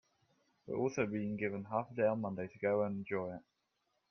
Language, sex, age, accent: English, male, under 19, England English